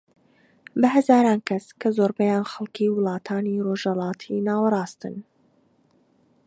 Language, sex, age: Central Kurdish, female, 19-29